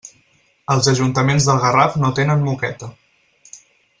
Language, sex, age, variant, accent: Catalan, male, 19-29, Central, central; Barceloní